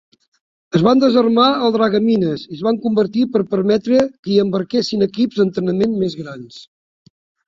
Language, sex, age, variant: Catalan, male, 60-69, Septentrional